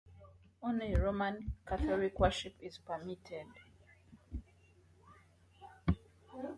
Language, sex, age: English, female, 30-39